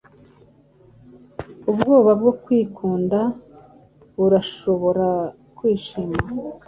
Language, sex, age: Kinyarwanda, female, 40-49